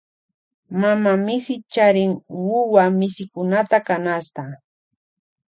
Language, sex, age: Loja Highland Quichua, female, 40-49